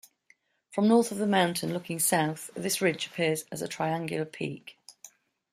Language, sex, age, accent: English, female, 50-59, England English